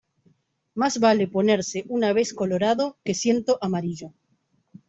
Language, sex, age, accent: Spanish, female, 40-49, Rioplatense: Argentina, Uruguay, este de Bolivia, Paraguay